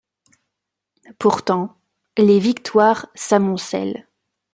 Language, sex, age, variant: French, female, 19-29, Français de métropole